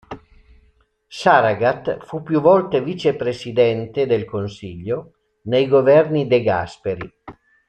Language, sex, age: Italian, male, 60-69